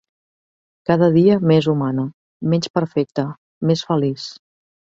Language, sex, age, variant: Catalan, female, 40-49, Central